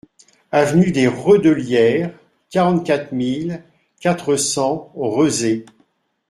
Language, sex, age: French, male, 60-69